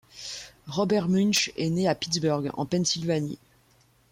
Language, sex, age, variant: French, female, 19-29, Français de métropole